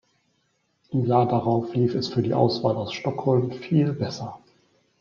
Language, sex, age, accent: German, male, 30-39, Deutschland Deutsch